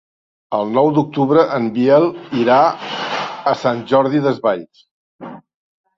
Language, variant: Catalan, Central